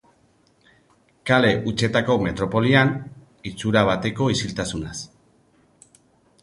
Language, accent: Basque, Erdialdekoa edo Nafarra (Gipuzkoa, Nafarroa)